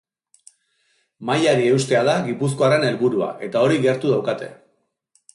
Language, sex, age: Basque, male, 40-49